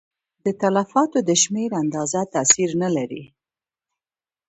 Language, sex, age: Pashto, female, 19-29